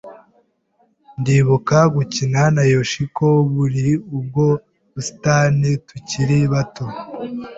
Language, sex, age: Kinyarwanda, male, 19-29